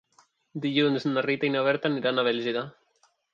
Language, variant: Catalan, Central